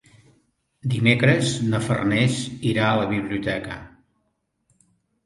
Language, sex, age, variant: Catalan, male, 60-69, Central